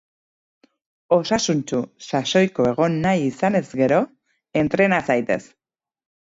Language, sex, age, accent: Basque, female, 30-39, Erdialdekoa edo Nafarra (Gipuzkoa, Nafarroa)